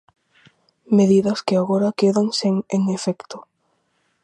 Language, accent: Galician, Normativo (estándar)